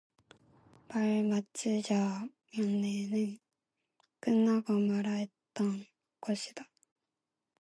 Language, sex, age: Korean, female, 19-29